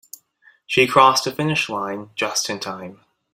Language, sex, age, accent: English, female, 19-29, Canadian English